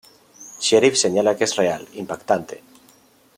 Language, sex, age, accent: Spanish, male, 30-39, España: Norte peninsular (Asturias, Castilla y León, Cantabria, País Vasco, Navarra, Aragón, La Rioja, Guadalajara, Cuenca)